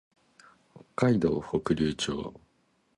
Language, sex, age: Japanese, male, 19-29